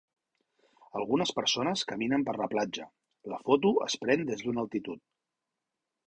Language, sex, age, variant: Catalan, male, 40-49, Central